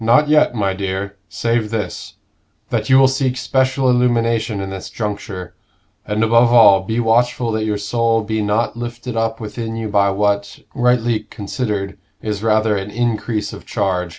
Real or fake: real